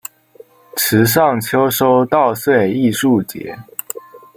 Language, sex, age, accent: Chinese, male, under 19, 出生地：浙江省